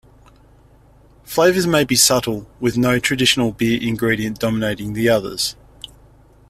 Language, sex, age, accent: English, male, 30-39, Australian English